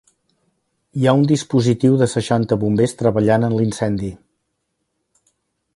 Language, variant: Catalan, Central